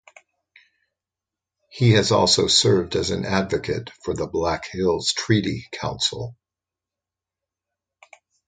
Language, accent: English, United States English